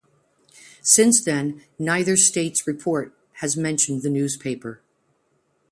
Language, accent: English, United States English